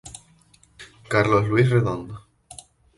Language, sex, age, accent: Spanish, male, 19-29, España: Islas Canarias